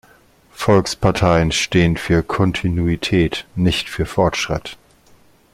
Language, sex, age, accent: German, male, 40-49, Deutschland Deutsch